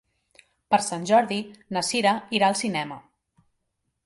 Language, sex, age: Catalan, female, 30-39